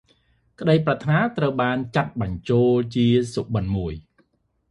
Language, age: Khmer, 30-39